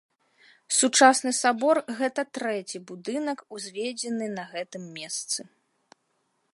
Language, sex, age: Belarusian, female, 30-39